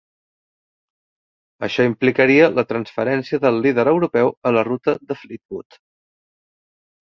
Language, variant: Catalan, Central